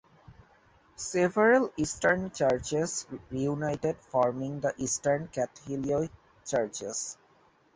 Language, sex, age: English, male, 19-29